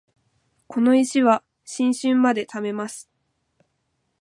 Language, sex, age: Japanese, female, 19-29